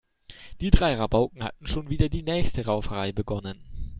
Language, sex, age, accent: German, male, 19-29, Deutschland Deutsch